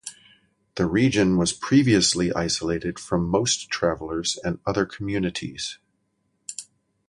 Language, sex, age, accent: English, male, 60-69, United States English